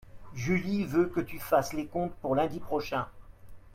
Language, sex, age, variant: French, male, 50-59, Français de métropole